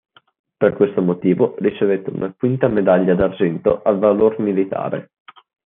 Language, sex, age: Italian, male, under 19